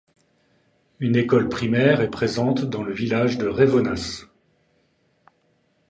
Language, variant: French, Français de métropole